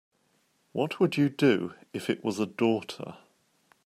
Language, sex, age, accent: English, male, 50-59, England English